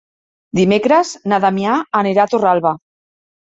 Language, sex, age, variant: Catalan, female, 40-49, Central